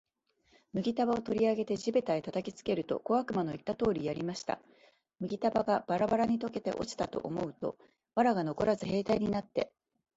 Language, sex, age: Japanese, female, 40-49